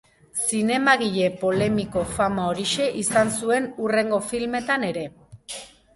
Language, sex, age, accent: Basque, female, 40-49, Mendebalekoa (Araba, Bizkaia, Gipuzkoako mendebaleko herri batzuk)